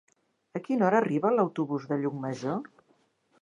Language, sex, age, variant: Catalan, female, 60-69, Central